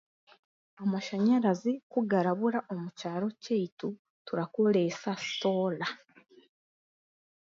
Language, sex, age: Chiga, female, 19-29